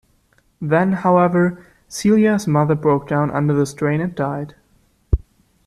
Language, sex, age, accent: English, male, under 19, United States English